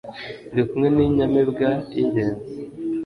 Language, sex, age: Kinyarwanda, male, 19-29